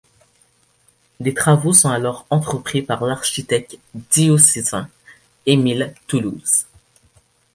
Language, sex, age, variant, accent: French, male, under 19, Français d'Amérique du Nord, Français du Canada